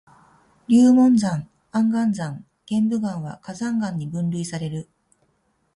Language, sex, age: Japanese, female, 40-49